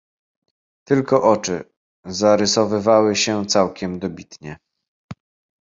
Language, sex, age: Polish, male, 30-39